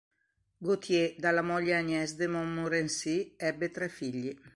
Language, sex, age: Italian, female, 60-69